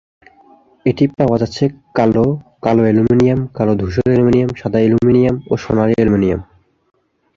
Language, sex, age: Bengali, male, 19-29